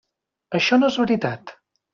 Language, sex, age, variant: Catalan, male, 40-49, Central